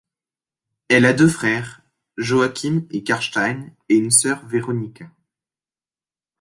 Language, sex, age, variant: French, male, 19-29, Français de métropole